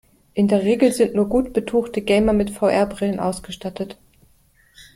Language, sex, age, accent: German, female, 50-59, Deutschland Deutsch